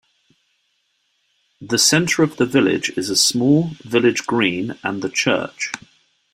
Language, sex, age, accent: English, male, 30-39, England English